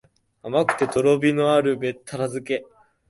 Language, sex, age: Japanese, male, 19-29